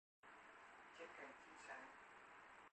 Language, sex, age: Vietnamese, male, 19-29